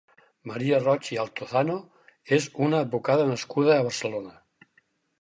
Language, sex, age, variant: Catalan, male, 60-69, Central